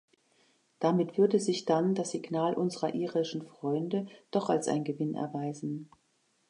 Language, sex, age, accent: German, female, 60-69, Deutschland Deutsch